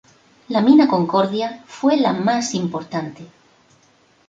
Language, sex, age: Spanish, female, 50-59